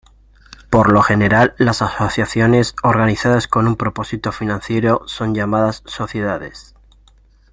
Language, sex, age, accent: Spanish, male, 30-39, España: Centro-Sur peninsular (Madrid, Toledo, Castilla-La Mancha)